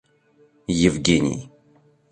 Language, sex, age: Russian, male, 19-29